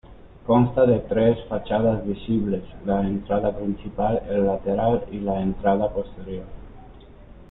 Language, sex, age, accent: Spanish, male, 30-39, España: Norte peninsular (Asturias, Castilla y León, Cantabria, País Vasco, Navarra, Aragón, La Rioja, Guadalajara, Cuenca)